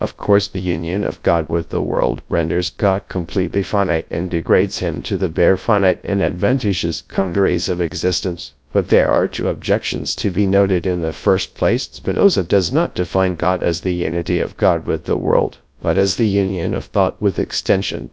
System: TTS, GradTTS